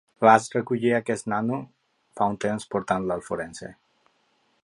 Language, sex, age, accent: Catalan, male, 40-49, valencià